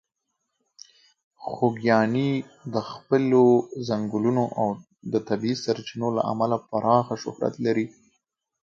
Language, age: Pashto, 19-29